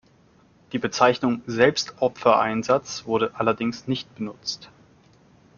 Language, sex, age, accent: German, male, 30-39, Deutschland Deutsch